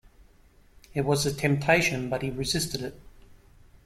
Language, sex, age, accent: English, male, 50-59, Australian English